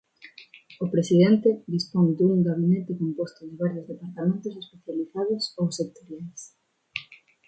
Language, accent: Galician, Neofalante